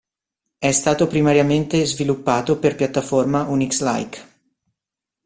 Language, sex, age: Italian, male, 19-29